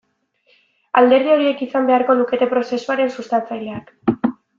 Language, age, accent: Basque, under 19, Mendebalekoa (Araba, Bizkaia, Gipuzkoako mendebaleko herri batzuk)